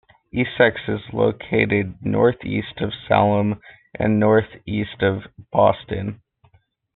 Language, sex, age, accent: English, male, under 19, United States English